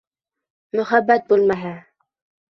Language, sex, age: Bashkir, female, 19-29